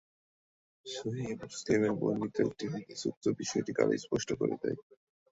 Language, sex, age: Bengali, male, 19-29